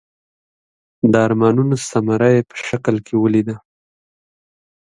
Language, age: Pashto, 19-29